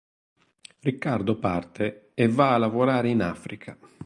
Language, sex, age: Italian, male, 40-49